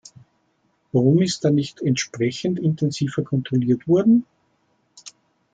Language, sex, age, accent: German, male, 40-49, Österreichisches Deutsch